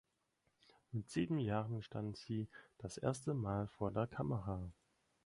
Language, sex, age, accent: German, male, 19-29, Deutschland Deutsch